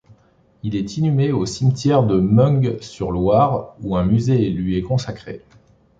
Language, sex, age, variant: French, male, 40-49, Français de métropole